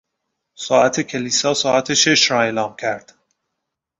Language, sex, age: Persian, male, 30-39